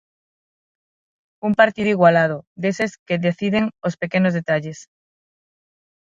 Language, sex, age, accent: Galician, female, 30-39, Normativo (estándar); Neofalante